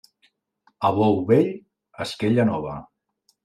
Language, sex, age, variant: Catalan, male, 40-49, Central